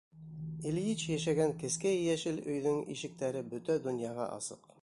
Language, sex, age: Bashkir, male, 40-49